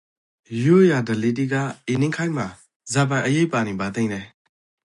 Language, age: Rakhine, 30-39